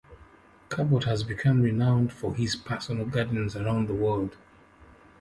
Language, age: English, 50-59